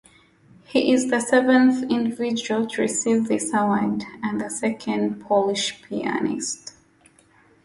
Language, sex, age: English, female, 19-29